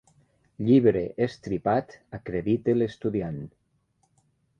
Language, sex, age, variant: Catalan, male, 50-59, Nord-Occidental